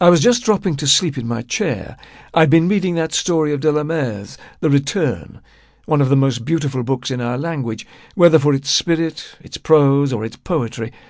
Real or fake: real